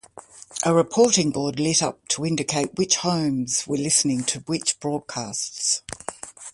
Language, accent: English, Australian English